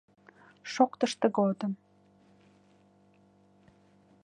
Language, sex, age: Mari, female, 19-29